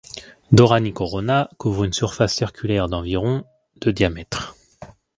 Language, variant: French, Français de métropole